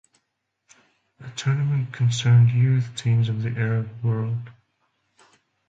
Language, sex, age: English, male, 40-49